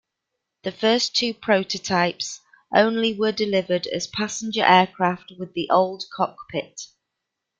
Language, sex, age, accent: English, female, 40-49, England English